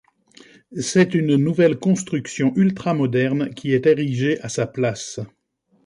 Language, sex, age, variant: French, male, 50-59, Français de métropole